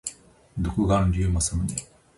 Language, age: Japanese, 30-39